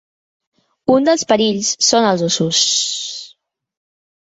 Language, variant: Catalan, Central